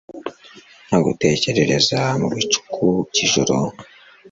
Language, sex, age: Kinyarwanda, male, 19-29